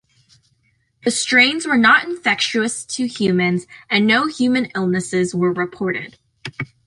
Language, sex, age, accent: English, female, under 19, United States English